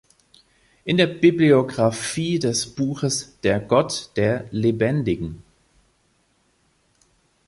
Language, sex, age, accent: German, male, 40-49, Deutschland Deutsch